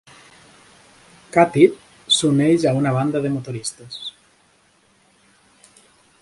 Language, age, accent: Catalan, 30-39, occidental